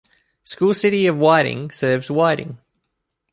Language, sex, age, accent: English, male, 19-29, Australian English